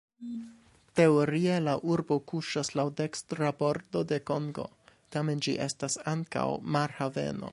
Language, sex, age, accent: Esperanto, male, 19-29, Internacia